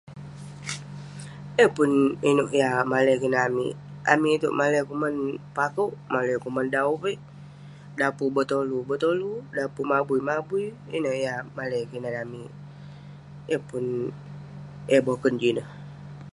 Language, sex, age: Western Penan, female, 30-39